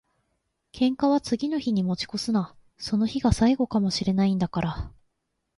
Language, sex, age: Japanese, female, 19-29